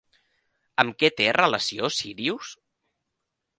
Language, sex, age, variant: Catalan, male, 19-29, Central